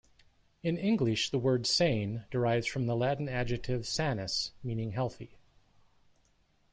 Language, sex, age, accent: English, male, 50-59, United States English